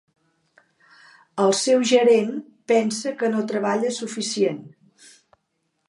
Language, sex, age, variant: Catalan, female, 70-79, Central